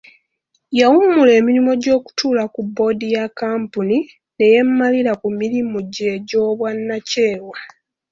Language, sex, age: Ganda, female, 19-29